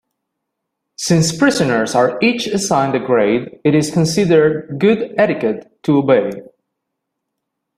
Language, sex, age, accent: English, male, 30-39, United States English